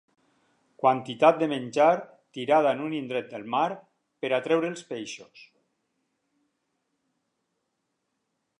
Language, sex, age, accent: Catalan, male, 50-59, valencià